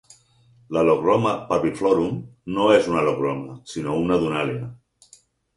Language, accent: Catalan, Barcelona